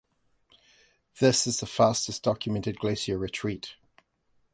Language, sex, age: English, male, 50-59